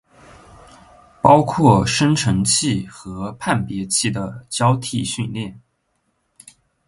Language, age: Chinese, 19-29